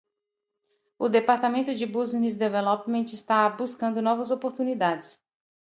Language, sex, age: Portuguese, female, 30-39